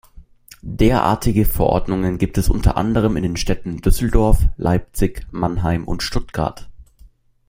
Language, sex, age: German, male, under 19